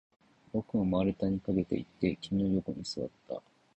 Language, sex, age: Japanese, male, 19-29